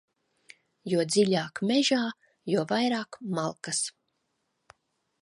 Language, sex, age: Latvian, female, 40-49